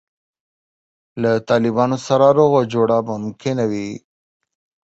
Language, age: Pashto, 30-39